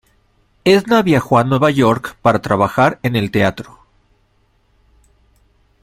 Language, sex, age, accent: Spanish, male, 40-49, México